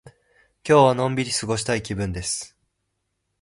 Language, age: Japanese, 19-29